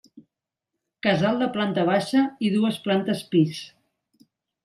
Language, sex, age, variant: Catalan, female, 40-49, Central